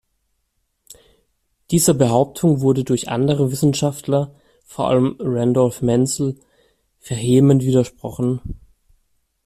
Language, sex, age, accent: German, male, 19-29, Deutschland Deutsch